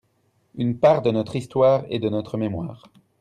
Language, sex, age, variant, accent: French, male, 30-39, Français d'Europe, Français de Belgique